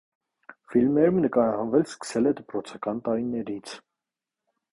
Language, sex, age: Armenian, male, 19-29